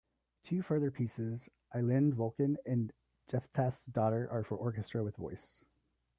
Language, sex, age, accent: English, male, 30-39, United States English